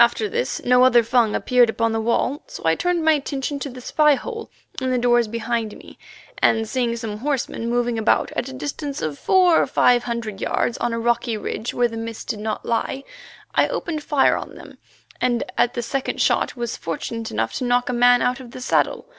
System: none